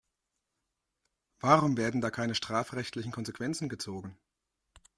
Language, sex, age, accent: German, male, 30-39, Deutschland Deutsch